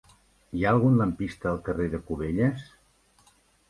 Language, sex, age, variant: Catalan, male, 50-59, Central